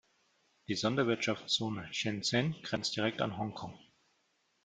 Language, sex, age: German, male, 30-39